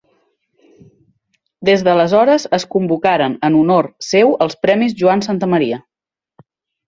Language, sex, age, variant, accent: Catalan, female, 30-39, Central, Oriental